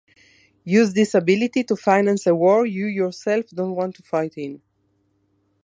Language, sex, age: English, female, 50-59